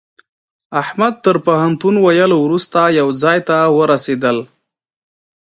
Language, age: Pashto, 19-29